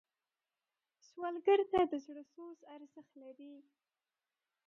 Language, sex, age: Pashto, female, 19-29